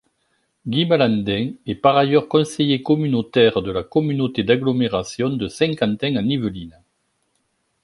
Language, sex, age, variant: French, male, 60-69, Français de métropole